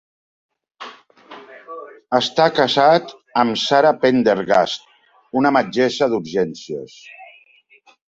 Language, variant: Catalan, Central